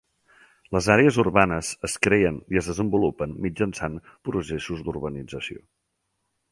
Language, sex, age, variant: Catalan, male, 40-49, Central